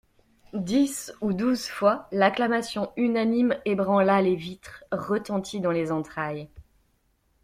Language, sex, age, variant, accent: French, female, 30-39, Français d'Amérique du Nord, Français du Canada